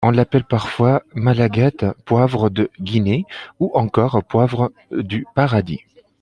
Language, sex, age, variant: French, male, 30-39, Français de métropole